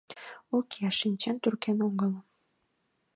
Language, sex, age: Mari, female, 19-29